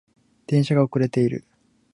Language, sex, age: Japanese, male, 19-29